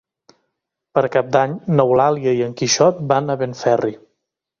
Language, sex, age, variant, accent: Catalan, male, 19-29, Central, central